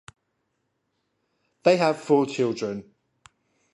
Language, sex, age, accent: English, male, 30-39, England English